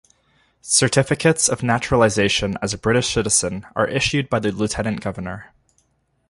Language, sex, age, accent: English, male, 19-29, Canadian English